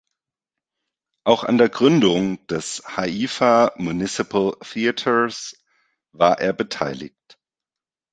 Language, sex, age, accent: German, male, 30-39, Deutschland Deutsch